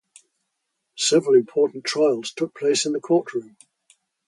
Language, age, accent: English, 80-89, England English